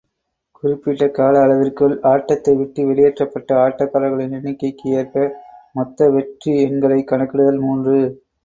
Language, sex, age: Tamil, male, 30-39